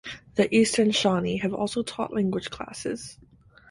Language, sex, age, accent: English, female, 19-29, United States English